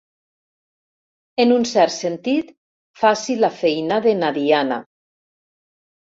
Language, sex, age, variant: Catalan, female, 60-69, Septentrional